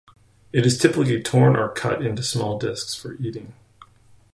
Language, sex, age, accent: English, male, 50-59, United States English